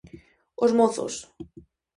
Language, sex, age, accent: Galician, female, 19-29, Atlántico (seseo e gheada)